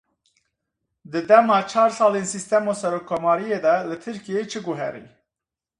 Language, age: Kurdish, 30-39